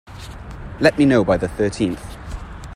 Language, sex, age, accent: English, male, 30-39, Welsh English